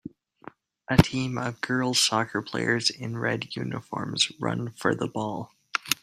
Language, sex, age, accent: English, male, 19-29, Canadian English